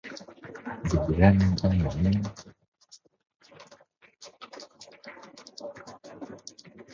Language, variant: Vietnamese, Sài Gòn